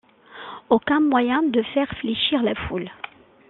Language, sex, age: French, female, 40-49